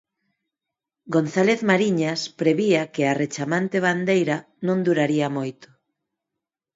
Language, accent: Galician, Neofalante